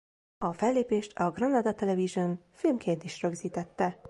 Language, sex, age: Hungarian, female, 19-29